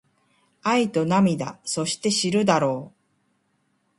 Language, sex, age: Japanese, female, 40-49